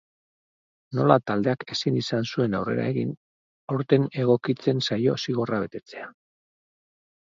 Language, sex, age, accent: Basque, male, 50-59, Mendebalekoa (Araba, Bizkaia, Gipuzkoako mendebaleko herri batzuk)